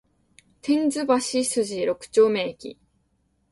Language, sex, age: Japanese, female, 19-29